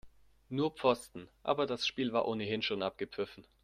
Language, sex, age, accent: German, male, under 19, Deutschland Deutsch